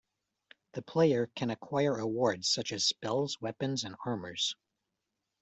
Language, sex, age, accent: English, male, 40-49, United States English